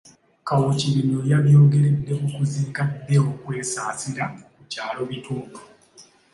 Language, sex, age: Ganda, male, 19-29